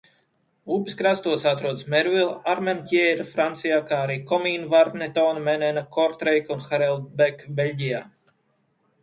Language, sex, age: Latvian, male, 30-39